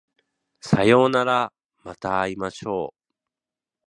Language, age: Japanese, 50-59